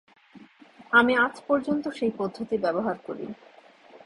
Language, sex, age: Bengali, female, 40-49